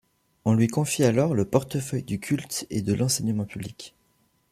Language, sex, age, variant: French, male, under 19, Français de métropole